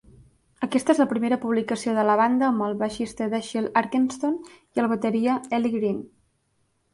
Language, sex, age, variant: Catalan, female, 19-29, Central